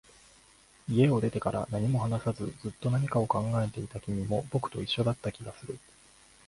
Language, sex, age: Japanese, male, 30-39